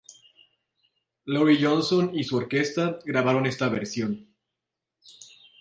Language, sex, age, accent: Spanish, male, 30-39, México